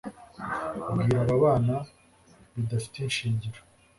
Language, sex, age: Kinyarwanda, male, 19-29